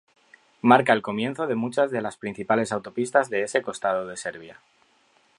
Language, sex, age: Spanish, male, 40-49